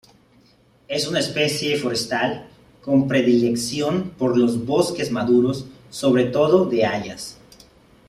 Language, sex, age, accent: Spanish, male, 30-39, México